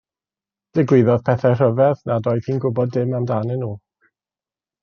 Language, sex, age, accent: Welsh, male, 30-39, Y Deyrnas Unedig Cymraeg